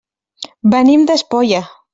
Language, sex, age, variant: Catalan, female, 19-29, Central